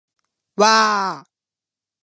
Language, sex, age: Japanese, male, 19-29